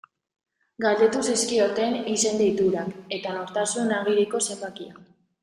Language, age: Basque, 19-29